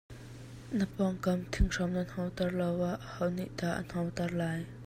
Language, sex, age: Hakha Chin, female, under 19